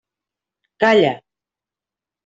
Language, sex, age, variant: Catalan, female, 30-39, Central